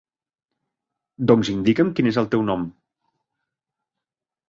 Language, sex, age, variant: Catalan, male, 40-49, Central